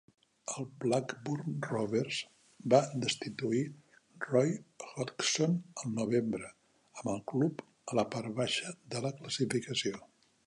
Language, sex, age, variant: Catalan, male, 70-79, Central